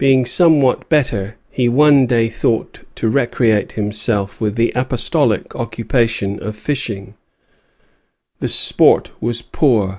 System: none